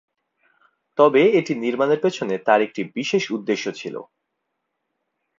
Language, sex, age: Bengali, male, 19-29